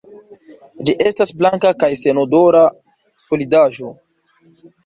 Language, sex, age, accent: Esperanto, male, 19-29, Internacia